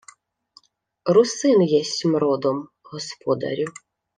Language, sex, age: Ukrainian, female, 30-39